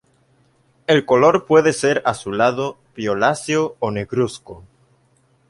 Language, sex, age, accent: Spanish, male, 19-29, México